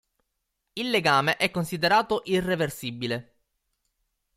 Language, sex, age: Italian, male, 19-29